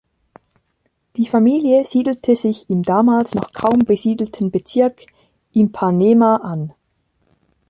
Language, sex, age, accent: German, female, 19-29, Schweizerdeutsch